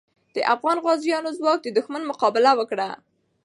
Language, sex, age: Pashto, female, under 19